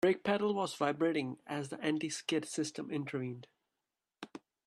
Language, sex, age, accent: English, male, 19-29, Canadian English